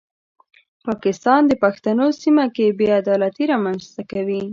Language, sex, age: Pashto, female, under 19